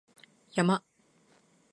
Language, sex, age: Japanese, female, 19-29